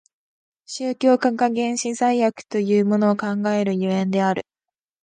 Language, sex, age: Japanese, female, 19-29